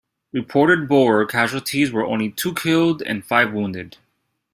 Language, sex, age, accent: English, male, 30-39, United States English